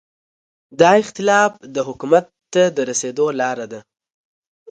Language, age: Pashto, 19-29